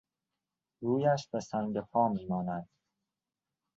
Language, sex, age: Persian, male, 19-29